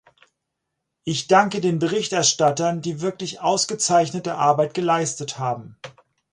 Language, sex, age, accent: German, male, 40-49, Deutschland Deutsch